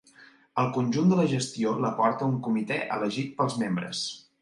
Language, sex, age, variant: Catalan, male, 30-39, Central